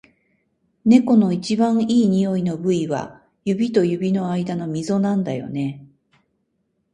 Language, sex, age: Japanese, female, 60-69